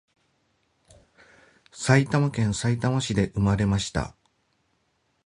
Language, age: Japanese, 50-59